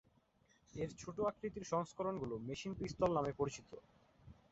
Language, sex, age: Bengali, male, under 19